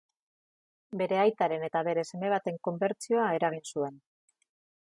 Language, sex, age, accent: Basque, female, 40-49, Mendebalekoa (Araba, Bizkaia, Gipuzkoako mendebaleko herri batzuk)